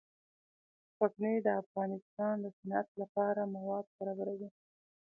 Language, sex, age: Pashto, female, 19-29